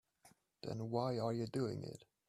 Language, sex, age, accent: English, male, 19-29, England English